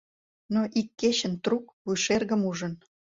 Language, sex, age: Mari, female, 30-39